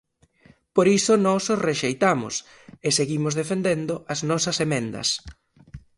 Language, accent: Galician, Normativo (estándar)